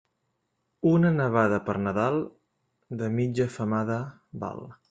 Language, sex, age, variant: Catalan, male, 30-39, Central